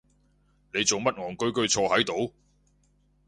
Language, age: Cantonese, 40-49